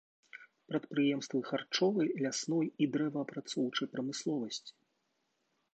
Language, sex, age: Belarusian, male, 40-49